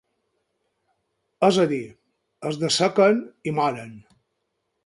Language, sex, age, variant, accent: Catalan, male, 50-59, Balear, menorquí